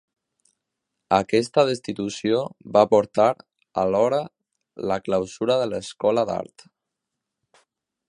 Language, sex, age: Catalan, male, under 19